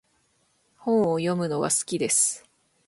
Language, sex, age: Japanese, female, 19-29